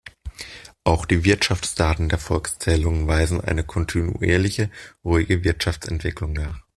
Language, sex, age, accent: German, male, 19-29, Deutschland Deutsch